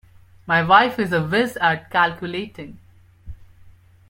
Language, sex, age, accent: English, male, 19-29, India and South Asia (India, Pakistan, Sri Lanka)